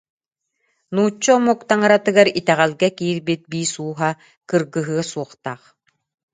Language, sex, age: Yakut, female, 50-59